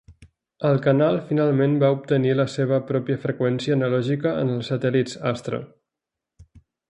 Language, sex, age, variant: Catalan, male, 30-39, Central